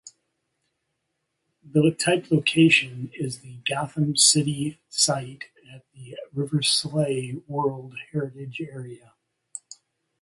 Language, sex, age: English, male, 50-59